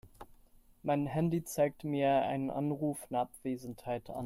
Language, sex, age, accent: German, male, 19-29, Deutschland Deutsch